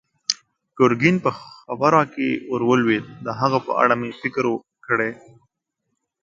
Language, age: Pashto, 19-29